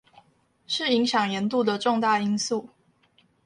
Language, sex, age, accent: Chinese, female, under 19, 出生地：臺中市